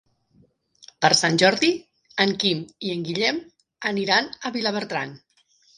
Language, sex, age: Catalan, female, 40-49